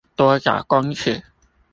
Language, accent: Chinese, 出生地：臺北市